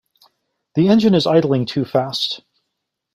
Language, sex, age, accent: English, male, 40-49, United States English